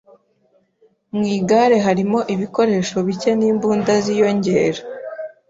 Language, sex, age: Kinyarwanda, female, 19-29